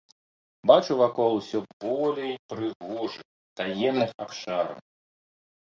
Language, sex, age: Belarusian, male, 30-39